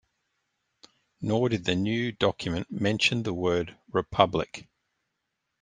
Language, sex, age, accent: English, male, 50-59, Australian English